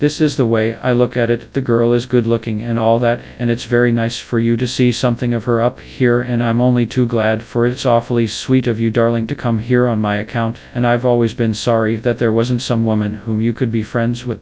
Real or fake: fake